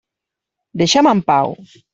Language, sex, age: Catalan, female, 50-59